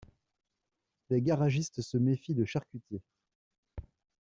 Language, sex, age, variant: French, male, 30-39, Français de métropole